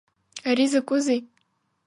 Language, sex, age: Abkhazian, female, under 19